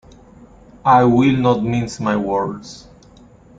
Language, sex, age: English, male, 40-49